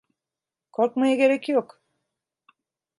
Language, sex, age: Turkish, female, 40-49